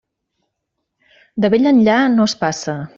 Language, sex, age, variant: Catalan, female, 40-49, Central